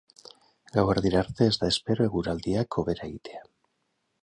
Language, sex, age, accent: Basque, male, 50-59, Erdialdekoa edo Nafarra (Gipuzkoa, Nafarroa)